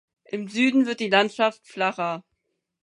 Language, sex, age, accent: German, female, 19-29, Deutschland Deutsch